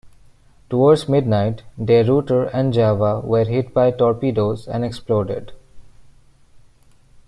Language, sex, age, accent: English, male, 19-29, India and South Asia (India, Pakistan, Sri Lanka)